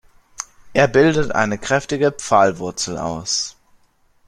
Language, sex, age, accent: German, male, under 19, Deutschland Deutsch